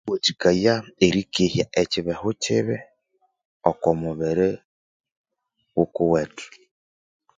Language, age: Konzo, 30-39